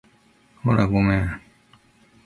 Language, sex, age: Japanese, male, 60-69